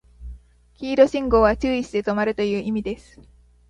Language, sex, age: Japanese, female, 19-29